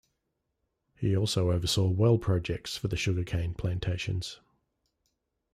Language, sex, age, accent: English, male, 40-49, Australian English